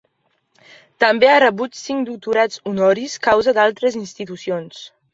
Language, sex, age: Catalan, female, 19-29